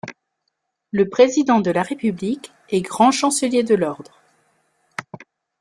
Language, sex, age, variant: French, female, 30-39, Français de métropole